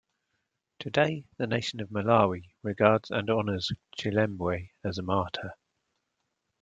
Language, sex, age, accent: English, male, 40-49, England English